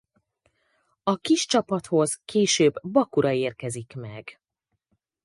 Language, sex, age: Hungarian, female, 40-49